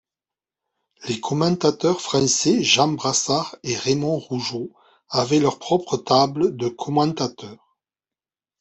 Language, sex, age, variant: French, male, 40-49, Français de métropole